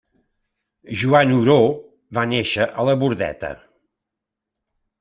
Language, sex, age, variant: Catalan, male, 70-79, Septentrional